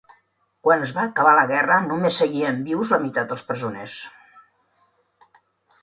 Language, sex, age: Catalan, female, 70-79